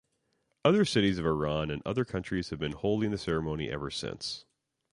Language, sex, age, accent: English, male, 19-29, United States English